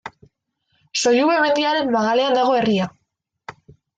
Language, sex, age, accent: Basque, female, under 19, Erdialdekoa edo Nafarra (Gipuzkoa, Nafarroa)